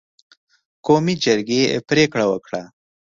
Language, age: Pashto, 19-29